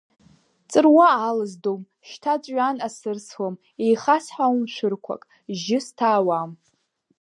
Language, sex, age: Abkhazian, female, under 19